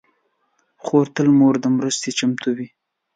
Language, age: Pashto, 19-29